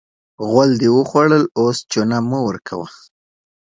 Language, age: Pashto, 19-29